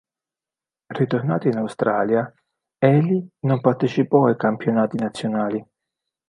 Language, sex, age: Italian, male, 40-49